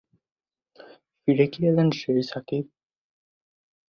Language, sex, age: Bengali, male, under 19